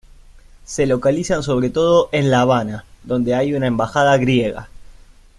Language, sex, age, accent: Spanish, male, 19-29, Rioplatense: Argentina, Uruguay, este de Bolivia, Paraguay